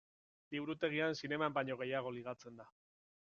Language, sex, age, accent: Basque, male, 30-39, Erdialdekoa edo Nafarra (Gipuzkoa, Nafarroa)